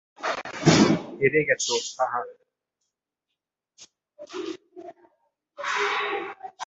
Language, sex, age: Bengali, male, 19-29